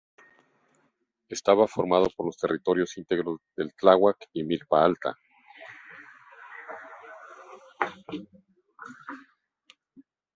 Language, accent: Spanish, México